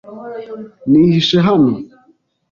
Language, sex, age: Kinyarwanda, male, 19-29